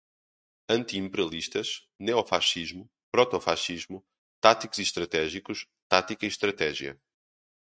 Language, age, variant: Portuguese, 19-29, Portuguese (Portugal)